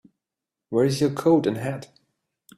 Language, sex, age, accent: English, male, 50-59, England English